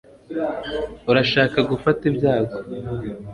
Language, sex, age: Kinyarwanda, male, 19-29